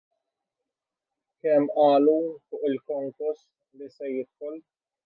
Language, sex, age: Maltese, male, 19-29